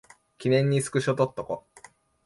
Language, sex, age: Japanese, male, 19-29